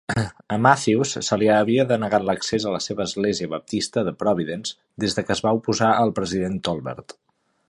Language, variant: Catalan, Central